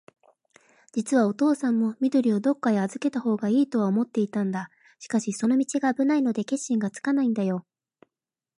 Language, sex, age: Japanese, female, 40-49